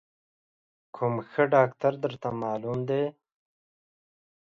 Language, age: Pashto, 19-29